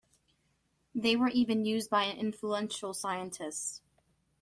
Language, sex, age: English, female, 19-29